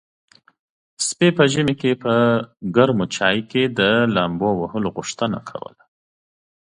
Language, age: Pashto, 30-39